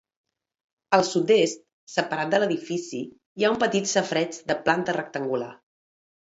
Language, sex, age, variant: Catalan, female, 40-49, Central